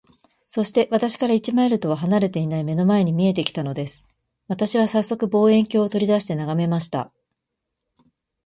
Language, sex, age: Japanese, female, 40-49